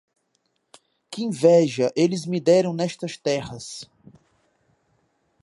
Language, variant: Portuguese, Portuguese (Brasil)